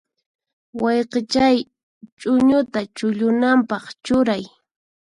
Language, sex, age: Puno Quechua, female, 19-29